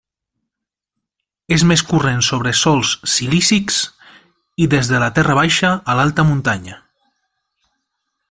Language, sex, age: Catalan, male, 40-49